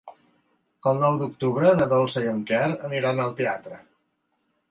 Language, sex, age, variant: Catalan, male, 40-49, Central